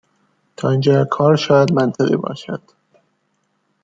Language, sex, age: Persian, male, 19-29